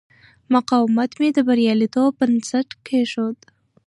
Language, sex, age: Pashto, female, 19-29